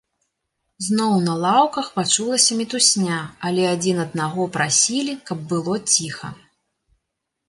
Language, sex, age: Belarusian, female, 30-39